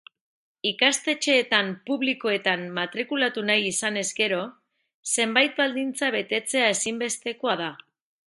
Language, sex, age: Basque, female, 40-49